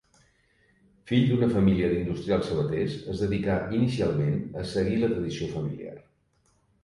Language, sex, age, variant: Catalan, male, 50-59, Septentrional